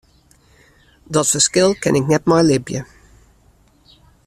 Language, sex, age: Western Frisian, female, 60-69